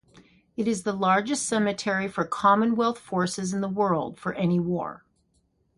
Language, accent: English, United States English